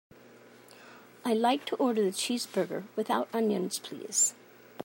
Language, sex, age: English, female, 60-69